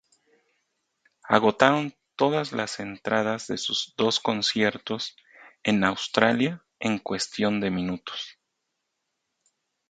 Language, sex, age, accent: Spanish, male, 40-49, México